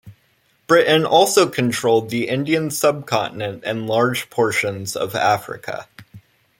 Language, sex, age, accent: English, male, under 19, United States English